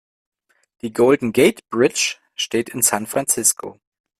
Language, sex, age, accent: German, female, 30-39, Deutschland Deutsch